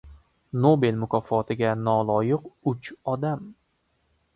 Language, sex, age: Uzbek, male, 19-29